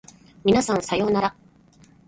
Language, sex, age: Japanese, female, 30-39